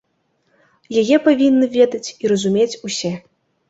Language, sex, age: Belarusian, female, 19-29